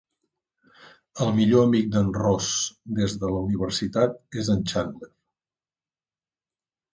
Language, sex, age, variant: Catalan, male, 50-59, Septentrional